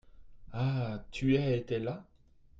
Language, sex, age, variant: French, male, 30-39, Français de métropole